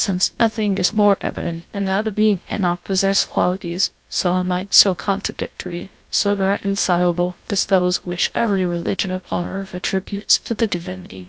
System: TTS, GlowTTS